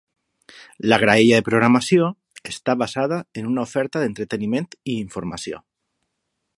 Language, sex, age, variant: Catalan, male, 40-49, Valencià meridional